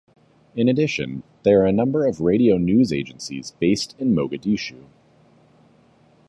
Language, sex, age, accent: English, male, 30-39, United States English